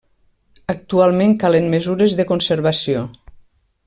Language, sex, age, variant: Catalan, female, 50-59, Nord-Occidental